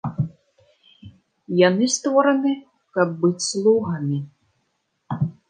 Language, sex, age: Belarusian, female, 19-29